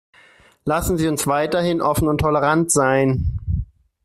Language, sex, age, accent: German, male, 30-39, Deutschland Deutsch